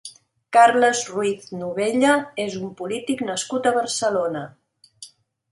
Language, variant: Catalan, Central